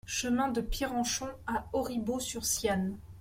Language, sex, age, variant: French, female, 19-29, Français de métropole